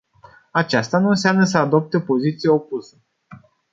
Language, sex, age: Romanian, male, 19-29